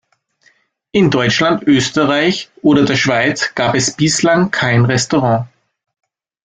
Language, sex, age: German, male, 30-39